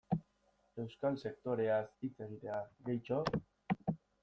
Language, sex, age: Basque, male, 19-29